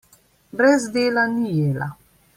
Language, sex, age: Slovenian, female, 50-59